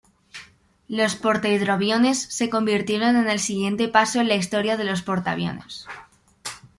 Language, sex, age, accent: Spanish, female, under 19, España: Norte peninsular (Asturias, Castilla y León, Cantabria, País Vasco, Navarra, Aragón, La Rioja, Guadalajara, Cuenca)